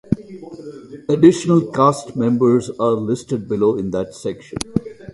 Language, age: English, 60-69